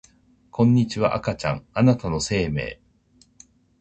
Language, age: Japanese, 40-49